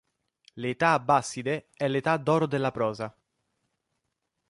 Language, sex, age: Italian, male, 19-29